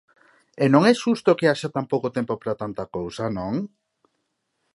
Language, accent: Galician, Normativo (estándar)